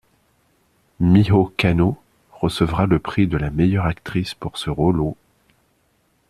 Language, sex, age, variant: French, male, 30-39, Français de métropole